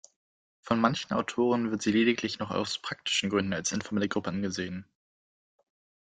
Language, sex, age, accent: German, male, 19-29, Deutschland Deutsch